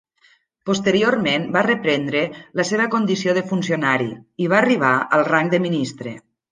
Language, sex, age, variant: Catalan, female, 40-49, Nord-Occidental